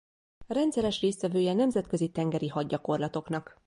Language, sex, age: Hungarian, female, 19-29